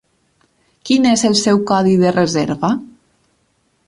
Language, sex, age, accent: Catalan, female, 30-39, valencià meridional